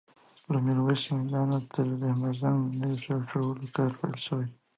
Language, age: Pashto, 19-29